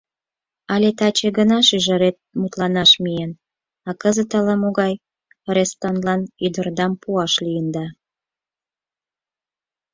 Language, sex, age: Mari, female, 40-49